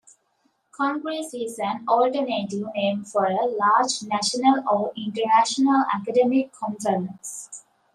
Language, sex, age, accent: English, female, 19-29, England English